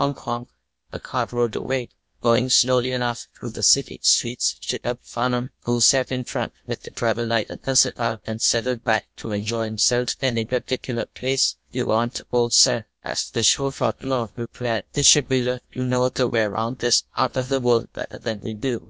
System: TTS, GlowTTS